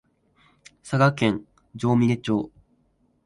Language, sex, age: Japanese, male, 19-29